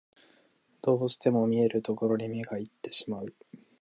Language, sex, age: Japanese, male, 19-29